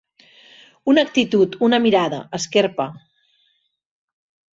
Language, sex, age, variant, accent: Catalan, female, 50-59, Central, central